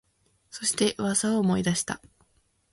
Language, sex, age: Japanese, female, 19-29